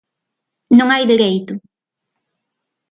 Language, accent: Galician, Atlántico (seseo e gheada)